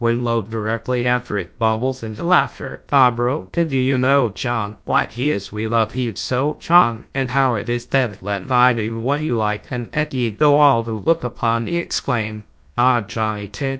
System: TTS, GlowTTS